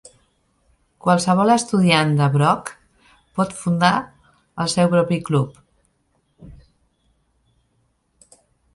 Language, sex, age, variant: Catalan, female, 50-59, Central